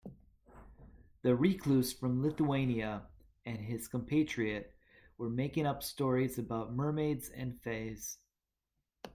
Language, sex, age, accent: English, male, 30-39, United States English